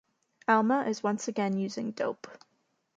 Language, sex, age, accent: English, female, 19-29, United States English